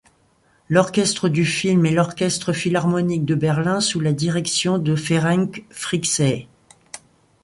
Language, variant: French, Français de métropole